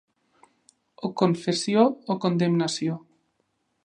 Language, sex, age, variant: Catalan, male, 19-29, Nord-Occidental